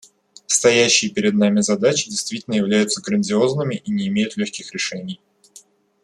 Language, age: Russian, 19-29